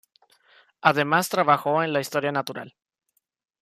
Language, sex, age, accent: Spanish, male, under 19, México